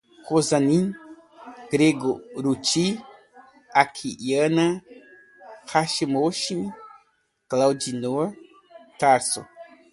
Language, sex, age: Portuguese, male, 50-59